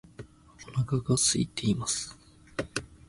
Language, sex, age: Japanese, male, 19-29